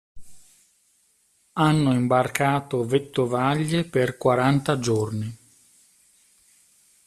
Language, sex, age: Italian, male, 40-49